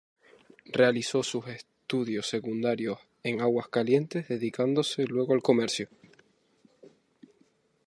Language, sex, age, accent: Spanish, male, 19-29, España: Islas Canarias